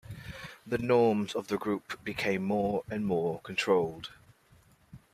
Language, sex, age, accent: English, male, 30-39, England English